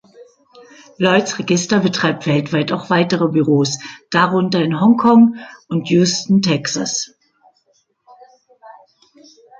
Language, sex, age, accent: German, female, 50-59, Deutschland Deutsch